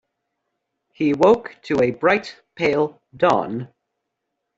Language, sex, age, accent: English, male, under 19, United States English